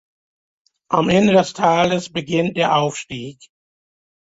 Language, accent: German, Amerikanisches Deutsch